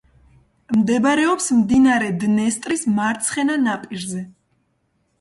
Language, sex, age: Georgian, female, 30-39